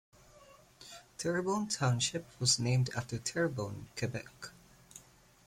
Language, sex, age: English, male, 19-29